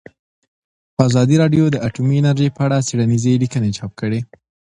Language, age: Pashto, 19-29